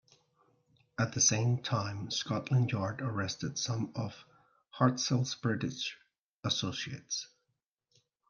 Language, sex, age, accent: English, male, 40-49, United States English